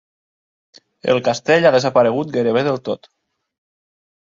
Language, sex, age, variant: Catalan, male, 30-39, Nord-Occidental